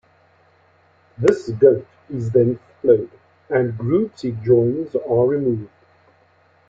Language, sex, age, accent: English, male, 40-49, Southern African (South Africa, Zimbabwe, Namibia)